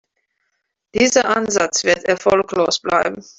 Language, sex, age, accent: German, female, 40-49, Deutschland Deutsch